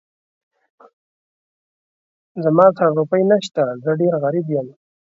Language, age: Pashto, 19-29